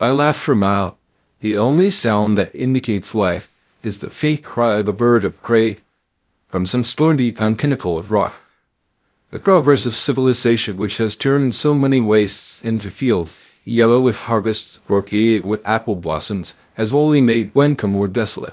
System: TTS, VITS